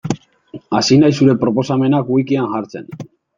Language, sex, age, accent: Basque, male, 19-29, Mendebalekoa (Araba, Bizkaia, Gipuzkoako mendebaleko herri batzuk)